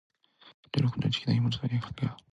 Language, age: Japanese, 19-29